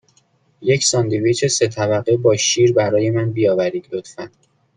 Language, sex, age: Persian, male, 19-29